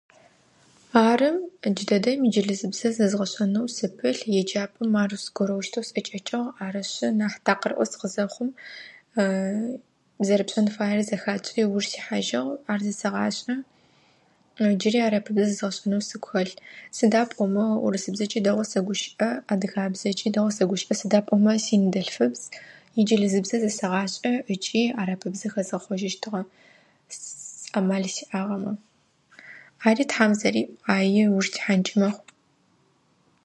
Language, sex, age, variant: Adyghe, female, 19-29, Адыгабзэ (Кирил, пстэумэ зэдыряе)